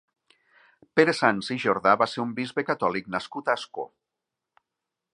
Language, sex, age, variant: Catalan, male, 40-49, Nord-Occidental